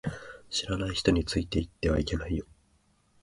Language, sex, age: Japanese, male, 19-29